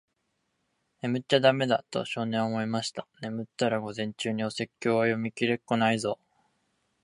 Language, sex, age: Japanese, male, under 19